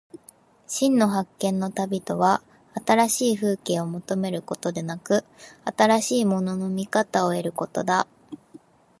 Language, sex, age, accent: Japanese, female, 19-29, 標準語